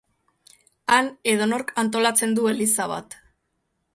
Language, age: Basque, 19-29